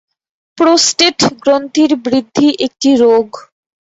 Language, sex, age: Bengali, female, 19-29